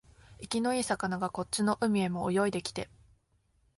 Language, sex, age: Japanese, female, 19-29